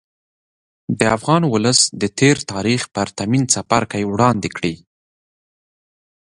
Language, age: Pashto, 30-39